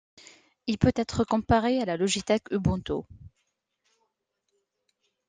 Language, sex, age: French, female, 19-29